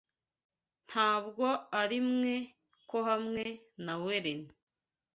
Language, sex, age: Kinyarwanda, female, 19-29